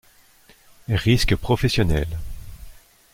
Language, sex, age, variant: French, male, 40-49, Français de métropole